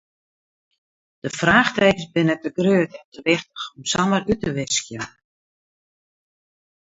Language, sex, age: Western Frisian, female, 60-69